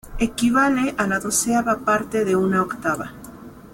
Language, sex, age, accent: Spanish, female, 30-39, México